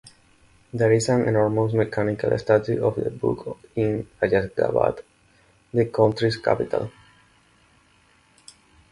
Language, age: English, 19-29